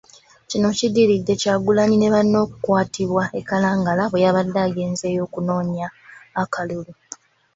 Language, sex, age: Ganda, female, 19-29